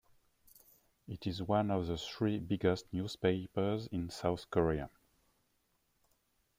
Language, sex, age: English, male, 40-49